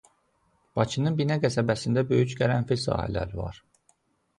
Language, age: Azerbaijani, 30-39